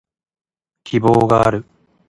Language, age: Japanese, 19-29